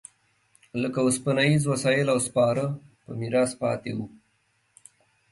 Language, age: Pashto, 19-29